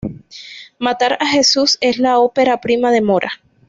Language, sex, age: Spanish, female, 19-29